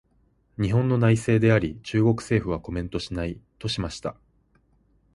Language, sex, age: Japanese, male, 19-29